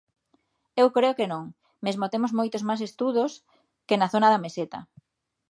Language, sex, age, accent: Galician, female, 40-49, Atlántico (seseo e gheada)